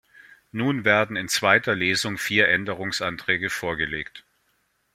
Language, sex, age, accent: German, male, 40-49, Deutschland Deutsch